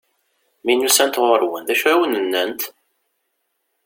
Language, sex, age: Kabyle, male, 30-39